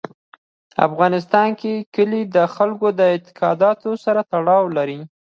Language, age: Pashto, under 19